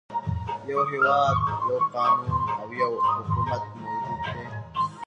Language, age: Pashto, 19-29